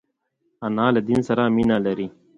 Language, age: Pashto, 30-39